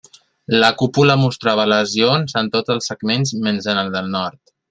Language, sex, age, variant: Catalan, male, 19-29, Central